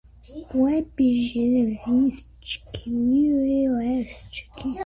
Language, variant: Portuguese, Portuguese (Brasil)